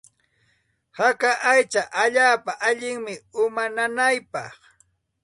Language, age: Santa Ana de Tusi Pasco Quechua, 40-49